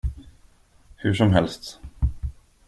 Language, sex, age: Swedish, male, 30-39